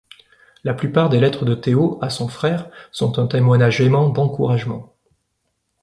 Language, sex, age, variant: French, male, 30-39, Français de métropole